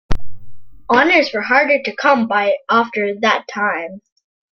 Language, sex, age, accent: English, female, under 19, Canadian English